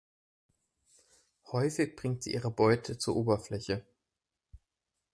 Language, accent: German, Deutschland Deutsch